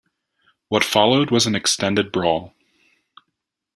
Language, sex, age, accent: English, male, 19-29, United States English